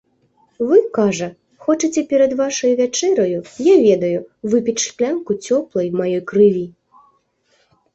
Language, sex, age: Belarusian, female, 19-29